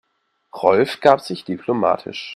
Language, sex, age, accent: German, male, 30-39, Deutschland Deutsch